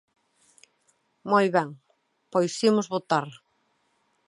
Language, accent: Galician, Atlántico (seseo e gheada)